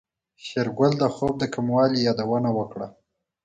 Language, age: Pashto, 30-39